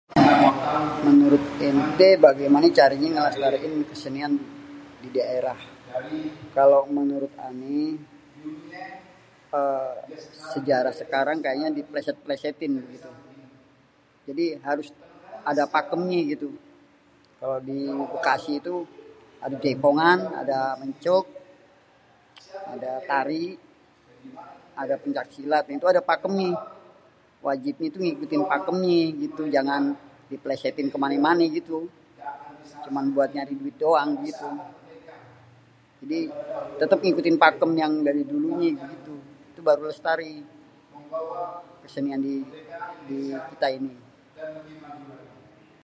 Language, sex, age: Betawi, male, 40-49